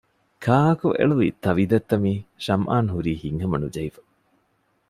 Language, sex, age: Divehi, male, 30-39